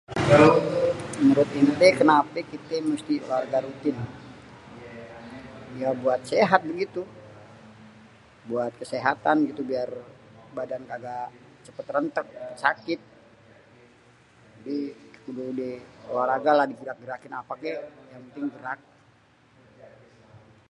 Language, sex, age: Betawi, male, 40-49